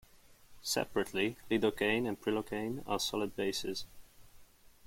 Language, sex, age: English, male, 19-29